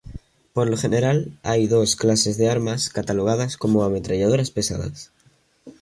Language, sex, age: Spanish, male, under 19